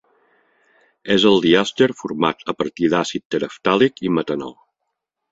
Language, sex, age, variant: Catalan, male, 50-59, Central